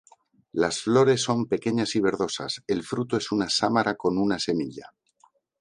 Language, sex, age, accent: Spanish, male, 50-59, España: Centro-Sur peninsular (Madrid, Toledo, Castilla-La Mancha)